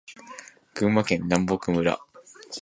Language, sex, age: Japanese, male, 19-29